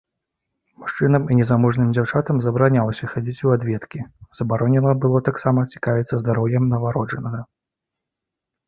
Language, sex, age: Belarusian, male, 30-39